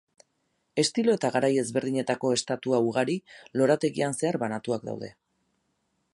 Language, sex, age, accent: Basque, female, 40-49, Erdialdekoa edo Nafarra (Gipuzkoa, Nafarroa)